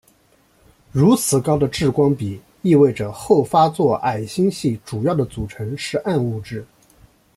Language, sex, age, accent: Chinese, male, 19-29, 出生地：江苏省